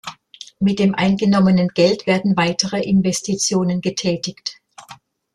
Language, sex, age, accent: German, female, 60-69, Deutschland Deutsch